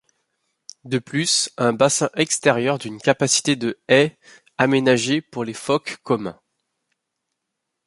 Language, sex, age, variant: French, male, 30-39, Français de métropole